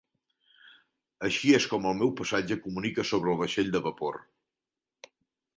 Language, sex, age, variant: Catalan, male, 50-59, Central